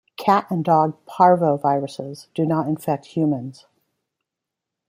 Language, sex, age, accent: English, female, 50-59, United States English